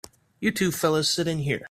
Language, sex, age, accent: English, male, 19-29, United States English